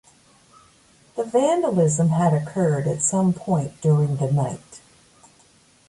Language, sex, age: English, female, 60-69